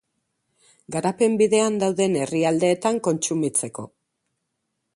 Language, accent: Basque, Mendebalekoa (Araba, Bizkaia, Gipuzkoako mendebaleko herri batzuk)